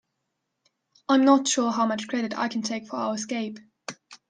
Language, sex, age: English, female, 19-29